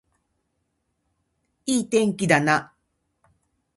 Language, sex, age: Japanese, female, 50-59